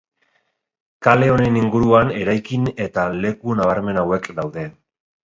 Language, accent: Basque, Erdialdekoa edo Nafarra (Gipuzkoa, Nafarroa)